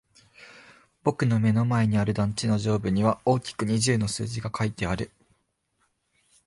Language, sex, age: Japanese, male, 19-29